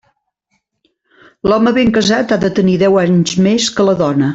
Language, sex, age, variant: Catalan, female, 50-59, Central